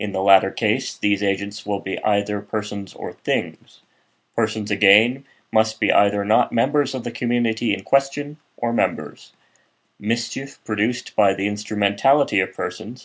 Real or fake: real